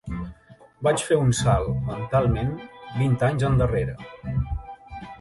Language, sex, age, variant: Catalan, male, 19-29, Central